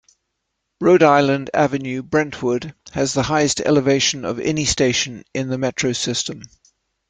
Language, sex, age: English, male, 70-79